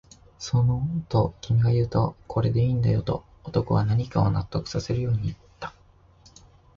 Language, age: Japanese, 19-29